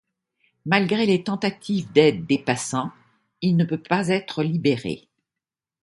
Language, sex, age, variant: French, female, 70-79, Français de métropole